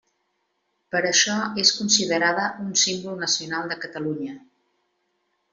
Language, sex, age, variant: Catalan, female, 40-49, Central